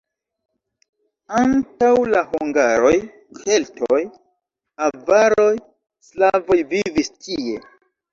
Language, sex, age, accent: Esperanto, male, 19-29, Internacia